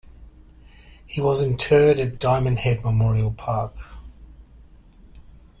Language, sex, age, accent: English, male, 50-59, Australian English